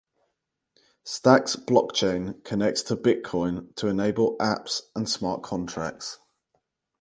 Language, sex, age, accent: English, male, 19-29, England English